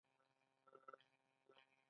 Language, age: Pashto, 30-39